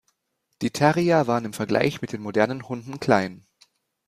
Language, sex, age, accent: German, male, 19-29, Deutschland Deutsch